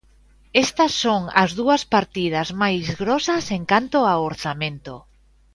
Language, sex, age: Galician, female, 40-49